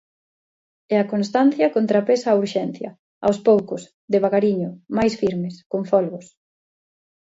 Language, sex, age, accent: Galician, female, 19-29, Normativo (estándar)